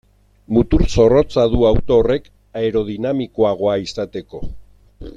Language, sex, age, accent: Basque, male, 50-59, Erdialdekoa edo Nafarra (Gipuzkoa, Nafarroa)